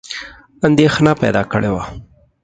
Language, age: Pashto, 30-39